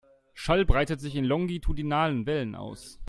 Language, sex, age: German, male, 19-29